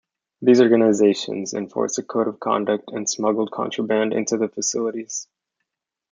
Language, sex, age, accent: English, male, 19-29, United States English